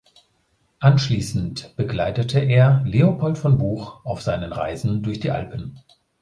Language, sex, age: German, male, 50-59